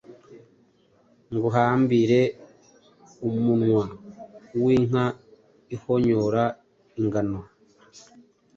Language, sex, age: Kinyarwanda, male, 30-39